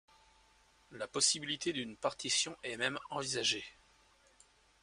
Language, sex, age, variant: French, male, 30-39, Français de métropole